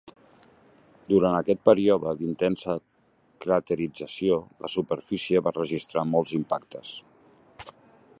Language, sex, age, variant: Catalan, male, 40-49, Central